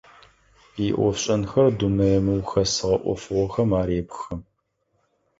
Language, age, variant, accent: Adyghe, 30-39, Адыгабзэ (Кирил, пстэумэ зэдыряе), Кıэмгуй (Çemguy)